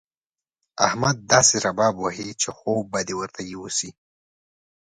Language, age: Pashto, 19-29